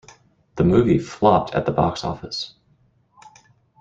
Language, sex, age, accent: English, male, 30-39, United States English